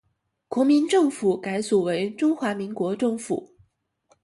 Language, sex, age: Chinese, female, 19-29